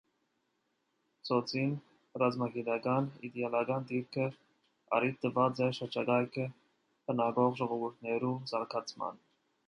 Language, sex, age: Armenian, male, 19-29